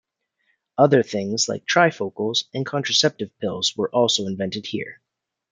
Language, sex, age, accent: English, male, 30-39, Canadian English